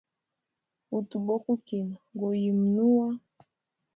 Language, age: Hemba, 30-39